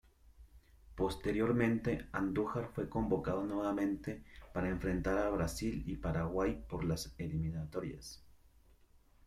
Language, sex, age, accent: Spanish, male, 30-39, México